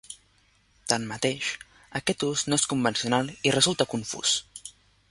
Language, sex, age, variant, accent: Catalan, male, under 19, Central, central